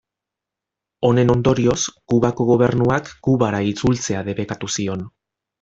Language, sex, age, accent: Basque, male, 30-39, Mendebalekoa (Araba, Bizkaia, Gipuzkoako mendebaleko herri batzuk)